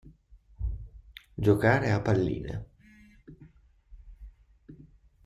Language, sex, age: Italian, male, 30-39